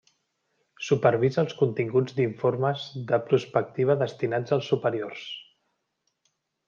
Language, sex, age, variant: Catalan, male, 30-39, Central